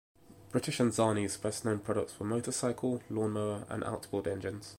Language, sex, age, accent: English, male, 19-29, England English